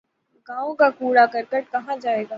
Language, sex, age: Urdu, female, 19-29